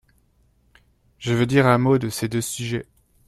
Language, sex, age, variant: French, male, 19-29, Français de métropole